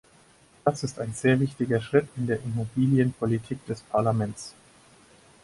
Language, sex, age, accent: German, male, 19-29, Deutschland Deutsch